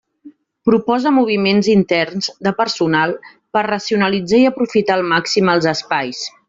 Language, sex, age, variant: Catalan, female, 40-49, Central